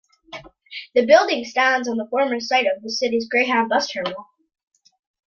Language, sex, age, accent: English, female, under 19, Canadian English